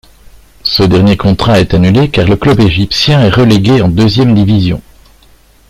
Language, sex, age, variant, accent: French, male, 50-59, Français d'Europe, Français de Belgique